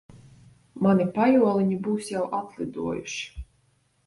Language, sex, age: Latvian, female, 19-29